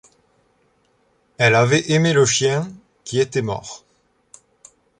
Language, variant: French, Français de métropole